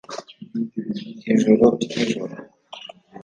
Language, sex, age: Kinyarwanda, male, 19-29